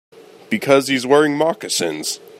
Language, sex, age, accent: English, male, 19-29, United States English